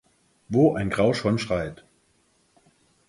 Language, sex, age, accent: German, male, 50-59, Deutschland Deutsch